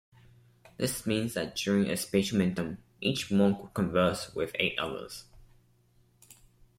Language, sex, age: English, male, 19-29